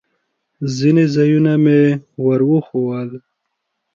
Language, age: Pashto, 19-29